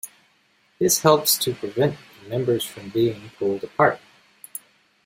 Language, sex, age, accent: English, male, 19-29, United States English